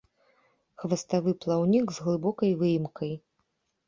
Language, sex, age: Belarusian, female, 30-39